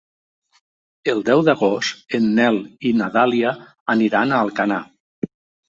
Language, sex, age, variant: Catalan, male, 50-59, Nord-Occidental